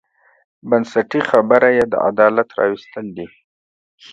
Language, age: Pashto, 30-39